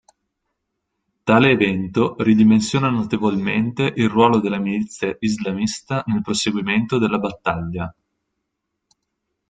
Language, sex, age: Italian, male, 19-29